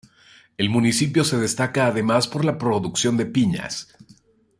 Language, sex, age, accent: Spanish, male, 40-49, México